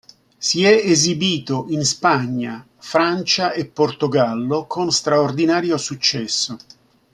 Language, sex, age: Italian, male, 60-69